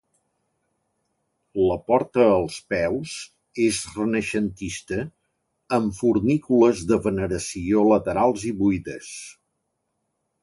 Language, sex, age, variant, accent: Catalan, male, 60-69, Central, central